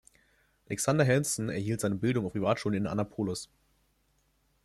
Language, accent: German, Deutschland Deutsch